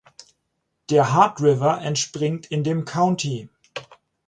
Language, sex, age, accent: German, male, 40-49, Deutschland Deutsch